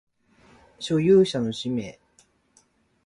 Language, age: Japanese, 30-39